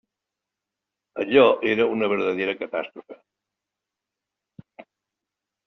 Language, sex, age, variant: Catalan, male, 70-79, Septentrional